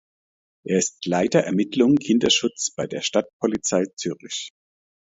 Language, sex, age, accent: German, male, 50-59, Deutschland Deutsch